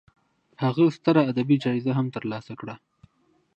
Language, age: Pashto, 19-29